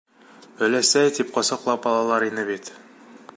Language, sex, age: Bashkir, male, 19-29